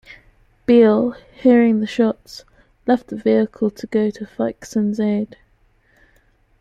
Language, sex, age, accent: English, female, 19-29, England English